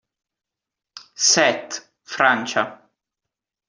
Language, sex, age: Italian, male, 19-29